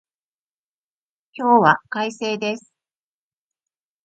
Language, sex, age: Japanese, female, 40-49